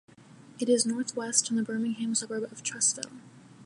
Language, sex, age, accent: English, female, 19-29, United States English